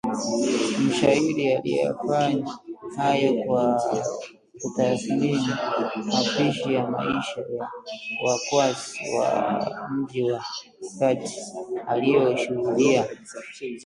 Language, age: Swahili, 19-29